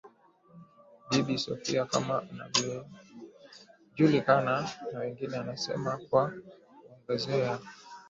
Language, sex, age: Swahili, male, 19-29